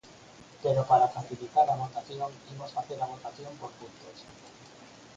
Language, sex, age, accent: Galician, male, 50-59, Normativo (estándar)